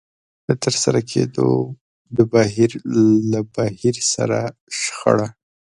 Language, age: Pashto, 19-29